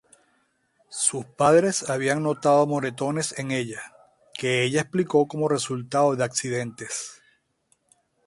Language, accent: Spanish, Caribe: Cuba, Venezuela, Puerto Rico, República Dominicana, Panamá, Colombia caribeña, México caribeño, Costa del golfo de México